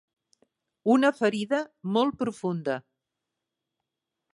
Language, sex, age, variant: Catalan, female, 60-69, Central